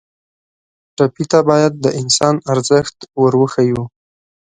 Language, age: Pashto, 19-29